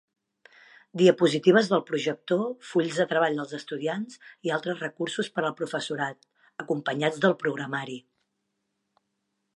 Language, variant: Catalan, Central